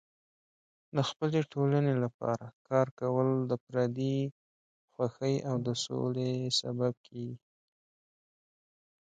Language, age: Pashto, 19-29